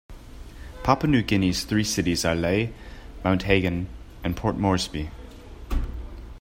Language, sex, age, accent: English, male, 19-29, United States English